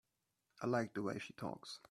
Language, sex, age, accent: English, male, 19-29, England English